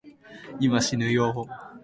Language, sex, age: Japanese, male, 19-29